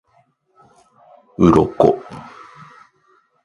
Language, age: Japanese, 30-39